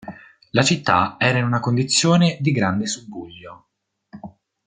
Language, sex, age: Italian, male, 19-29